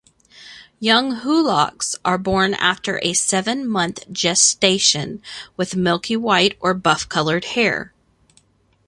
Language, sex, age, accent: English, female, 30-39, United States English